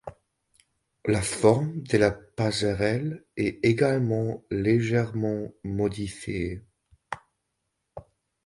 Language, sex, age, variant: French, male, 30-39, Français d'Europe